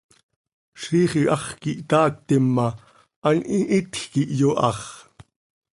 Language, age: Seri, 40-49